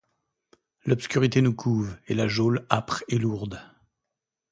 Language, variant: French, Français de métropole